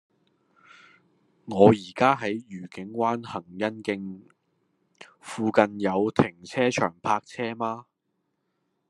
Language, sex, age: Cantonese, male, 19-29